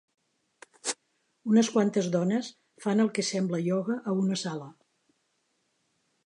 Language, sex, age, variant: Catalan, female, 70-79, Central